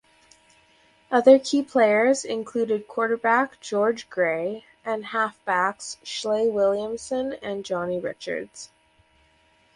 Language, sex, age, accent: English, female, 30-39, Canadian English